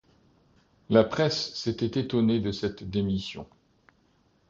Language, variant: French, Français de métropole